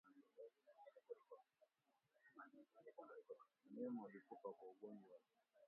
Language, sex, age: Swahili, male, 19-29